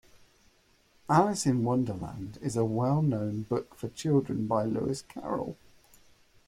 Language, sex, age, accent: English, male, 40-49, England English